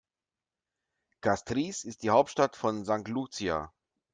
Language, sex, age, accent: German, male, 40-49, Deutschland Deutsch